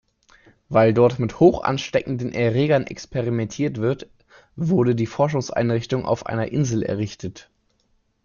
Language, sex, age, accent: German, male, 19-29, Deutschland Deutsch